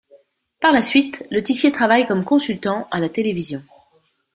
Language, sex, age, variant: French, female, 50-59, Français de métropole